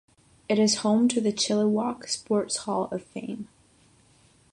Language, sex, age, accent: English, female, 19-29, United States English; England English